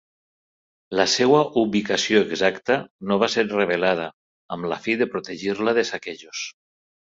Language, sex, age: Catalan, male, 60-69